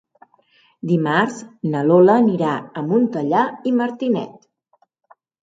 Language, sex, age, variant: Catalan, female, 40-49, Central